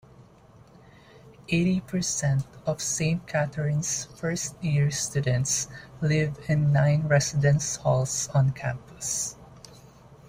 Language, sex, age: English, male, 19-29